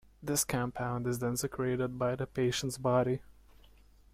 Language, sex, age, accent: English, male, under 19, United States English